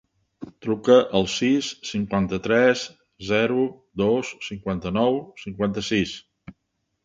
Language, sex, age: Catalan, male, 70-79